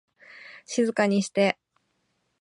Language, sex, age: Japanese, female, 19-29